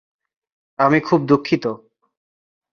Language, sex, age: Bengali, male, 30-39